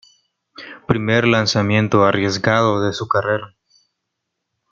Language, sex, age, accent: Spanish, male, 19-29, América central